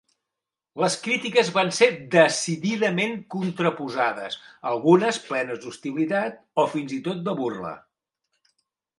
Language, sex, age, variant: Catalan, male, 60-69, Central